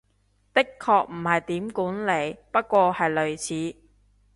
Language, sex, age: Cantonese, female, 19-29